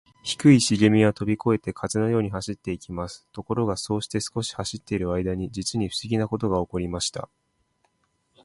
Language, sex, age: Japanese, male, 19-29